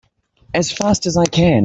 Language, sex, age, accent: English, male, 30-39, New Zealand English